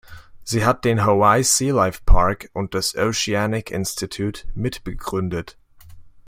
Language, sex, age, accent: German, male, 19-29, Deutschland Deutsch